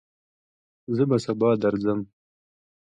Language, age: Pashto, 19-29